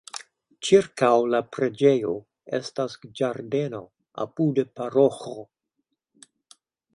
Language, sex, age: Esperanto, male, 70-79